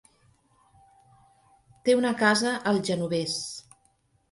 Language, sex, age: Catalan, female, 50-59